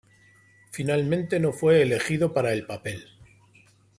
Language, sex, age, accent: Spanish, male, 40-49, España: Norte peninsular (Asturias, Castilla y León, Cantabria, País Vasco, Navarra, Aragón, La Rioja, Guadalajara, Cuenca)